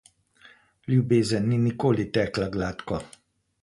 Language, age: Slovenian, 50-59